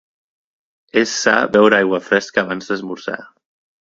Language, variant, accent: Catalan, Central, central